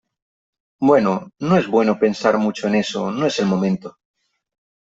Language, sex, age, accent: Spanish, male, 19-29, España: Centro-Sur peninsular (Madrid, Toledo, Castilla-La Mancha)